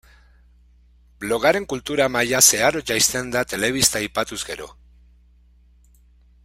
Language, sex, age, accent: Basque, male, 30-39, Mendebalekoa (Araba, Bizkaia, Gipuzkoako mendebaleko herri batzuk)